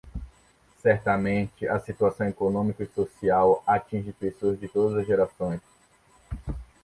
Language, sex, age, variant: Portuguese, male, 30-39, Portuguese (Brasil)